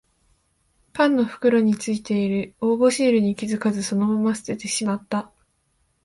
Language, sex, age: Japanese, female, 19-29